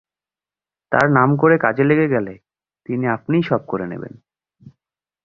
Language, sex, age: Bengali, male, 19-29